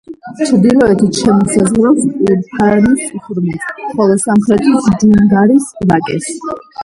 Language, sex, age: Georgian, female, under 19